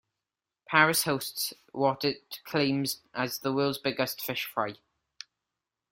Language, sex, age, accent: English, male, under 19, Welsh English